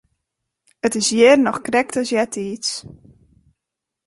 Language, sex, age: Western Frisian, female, 30-39